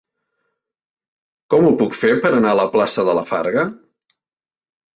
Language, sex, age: Catalan, male, 40-49